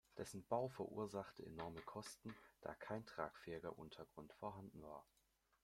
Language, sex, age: German, male, under 19